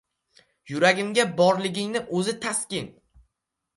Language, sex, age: Uzbek, male, 19-29